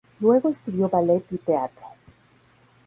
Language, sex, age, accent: Spanish, female, 30-39, México